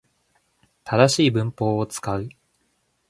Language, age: Japanese, 19-29